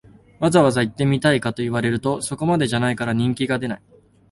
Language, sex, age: Japanese, male, 19-29